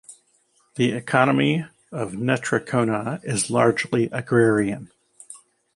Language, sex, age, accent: English, male, 50-59, United States English